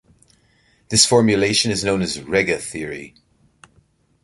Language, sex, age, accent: English, male, 40-49, United States English